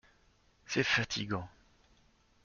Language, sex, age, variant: French, male, 40-49, Français de métropole